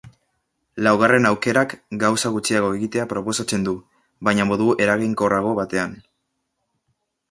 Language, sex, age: Basque, male, under 19